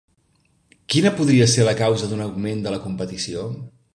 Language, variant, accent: Catalan, Central, central